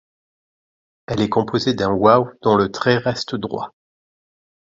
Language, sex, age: French, male, 50-59